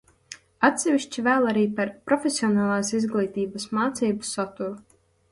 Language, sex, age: Latvian, female, 19-29